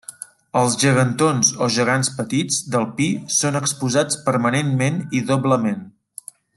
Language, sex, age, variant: Catalan, male, 40-49, Central